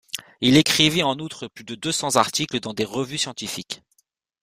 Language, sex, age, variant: French, male, 19-29, Français de métropole